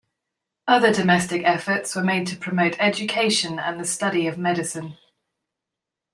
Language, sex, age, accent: English, female, 40-49, England English